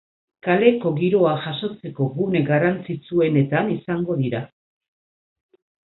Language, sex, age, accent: Basque, female, 50-59, Mendebalekoa (Araba, Bizkaia, Gipuzkoako mendebaleko herri batzuk)